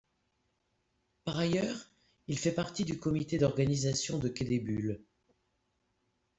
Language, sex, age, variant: French, female, 60-69, Français de métropole